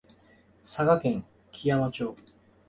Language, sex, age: Japanese, male, 19-29